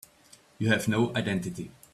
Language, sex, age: English, male, 30-39